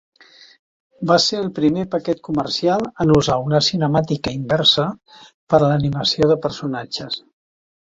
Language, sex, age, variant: Catalan, male, 70-79, Central